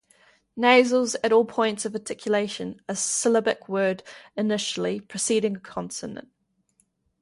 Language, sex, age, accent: English, female, 19-29, New Zealand English